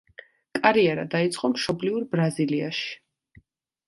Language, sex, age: Georgian, female, 19-29